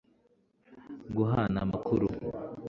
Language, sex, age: Kinyarwanda, male, 19-29